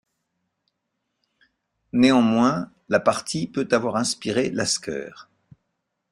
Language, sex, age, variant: French, male, 60-69, Français de métropole